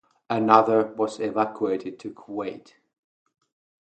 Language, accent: English, England English